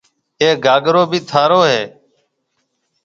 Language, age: Marwari (Pakistan), 40-49